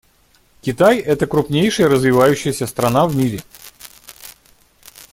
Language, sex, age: Russian, male, 30-39